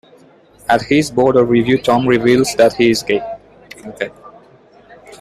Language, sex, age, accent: English, male, 19-29, India and South Asia (India, Pakistan, Sri Lanka)